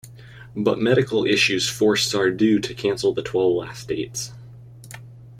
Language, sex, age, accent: English, male, under 19, United States English